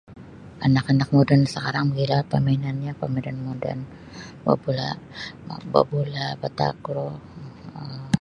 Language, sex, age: Sabah Bisaya, female, 50-59